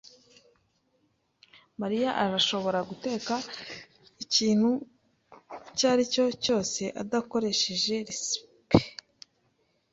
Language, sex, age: Kinyarwanda, female, 19-29